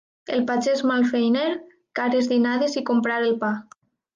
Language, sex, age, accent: Catalan, female, 19-29, valencià